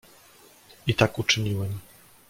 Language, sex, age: Polish, male, 40-49